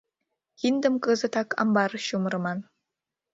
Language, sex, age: Mari, female, 19-29